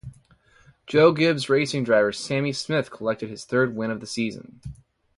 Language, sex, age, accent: English, male, 30-39, United States English